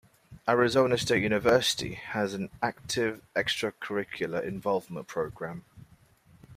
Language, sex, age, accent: English, male, 30-39, England English